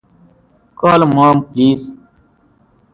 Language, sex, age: English, male, 30-39